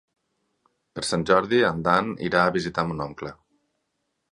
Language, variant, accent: Catalan, Nord-Occidental, Ebrenc